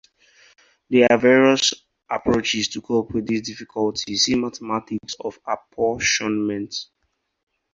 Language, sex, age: English, male, 19-29